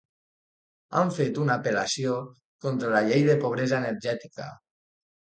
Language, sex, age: Catalan, male, 19-29